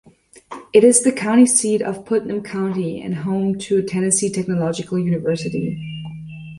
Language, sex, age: English, female, 19-29